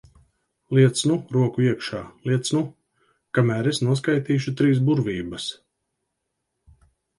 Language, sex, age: Latvian, male, 50-59